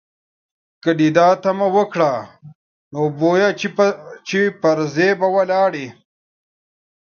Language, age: Pashto, 30-39